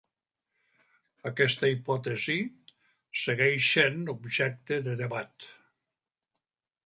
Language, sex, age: Catalan, male, 80-89